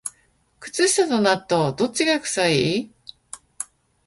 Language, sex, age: Japanese, female, 50-59